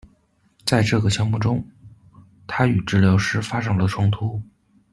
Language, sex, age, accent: Chinese, male, 19-29, 出生地：黑龙江省